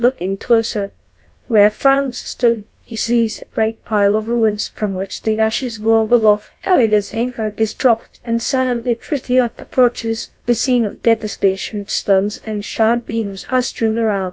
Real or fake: fake